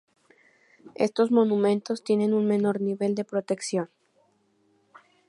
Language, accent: Spanish, México